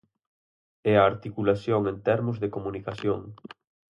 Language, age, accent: Galician, 19-29, Atlántico (seseo e gheada)